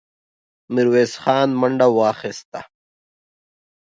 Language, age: Pashto, 30-39